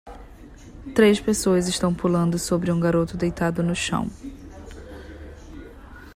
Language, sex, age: Portuguese, female, 30-39